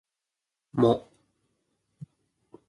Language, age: Japanese, 19-29